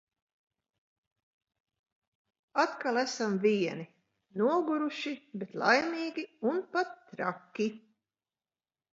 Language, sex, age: Latvian, female, 50-59